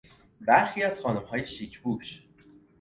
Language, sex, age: Persian, male, 19-29